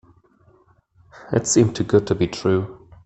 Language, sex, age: English, male, 19-29